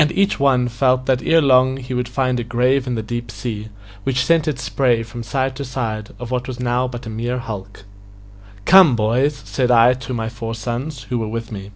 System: none